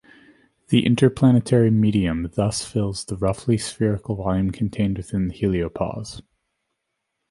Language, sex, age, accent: English, male, 19-29, United States English